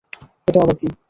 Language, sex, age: Bengali, male, 19-29